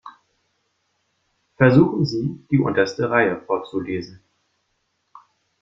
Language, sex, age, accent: German, male, 19-29, Deutschland Deutsch